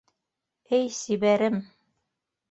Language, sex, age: Bashkir, female, 50-59